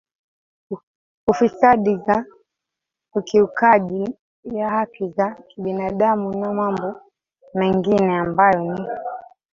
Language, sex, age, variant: Swahili, female, 19-29, Kiswahili cha Bara ya Kenya